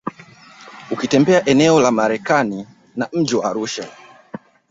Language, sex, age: Swahili, male, 19-29